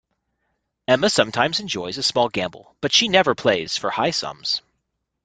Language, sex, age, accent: English, male, 40-49, United States English